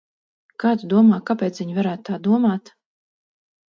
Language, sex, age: Latvian, female, 40-49